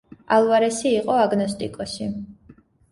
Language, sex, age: Georgian, female, 19-29